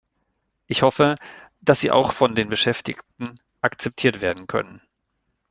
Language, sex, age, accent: German, male, 40-49, Deutschland Deutsch